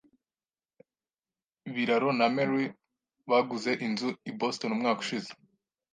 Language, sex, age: Kinyarwanda, male, 19-29